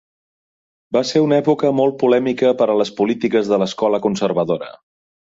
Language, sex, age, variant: Catalan, male, 30-39, Central